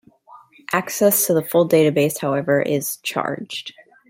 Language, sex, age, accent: English, female, 30-39, United States English